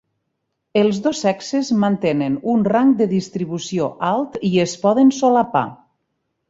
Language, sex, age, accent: Catalan, female, 40-49, Ebrenc